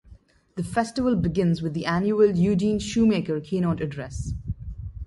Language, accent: English, India and South Asia (India, Pakistan, Sri Lanka)